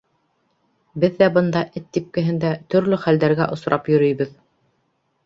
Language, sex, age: Bashkir, female, 30-39